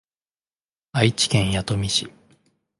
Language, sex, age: Japanese, male, 19-29